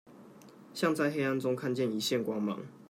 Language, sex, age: Chinese, male, 19-29